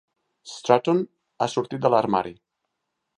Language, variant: Catalan, Central